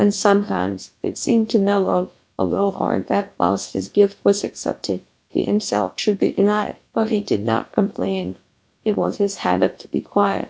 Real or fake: fake